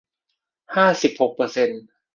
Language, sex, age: Thai, male, 40-49